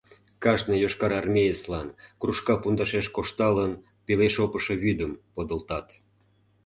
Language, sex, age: Mari, male, 50-59